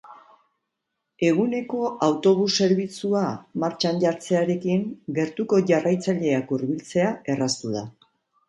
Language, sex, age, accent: Basque, female, 60-69, Mendebalekoa (Araba, Bizkaia, Gipuzkoako mendebaleko herri batzuk)